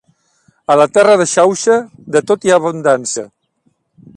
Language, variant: Catalan, Central